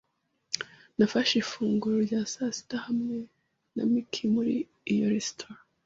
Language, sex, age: Kinyarwanda, female, 30-39